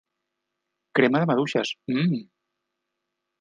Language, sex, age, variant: Catalan, male, 30-39, Central